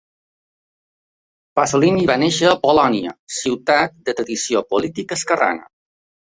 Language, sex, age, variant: Catalan, male, 50-59, Balear